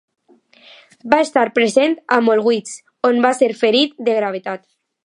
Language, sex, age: Catalan, female, under 19